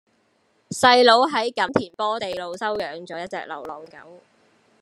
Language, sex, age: Cantonese, female, 19-29